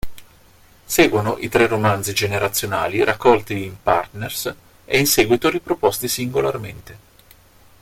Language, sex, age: Italian, male, 40-49